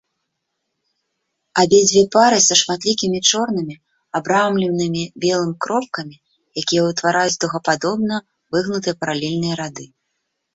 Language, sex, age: Belarusian, female, 30-39